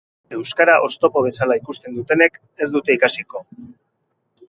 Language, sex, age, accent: Basque, male, 40-49, Mendebalekoa (Araba, Bizkaia, Gipuzkoako mendebaleko herri batzuk)